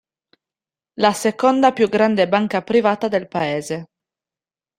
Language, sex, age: Italian, female, 19-29